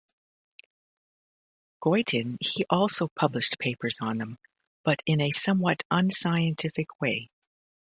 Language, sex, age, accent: English, female, 60-69, Canadian English